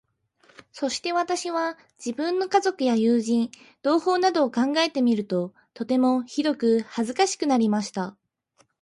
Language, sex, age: Japanese, female, 19-29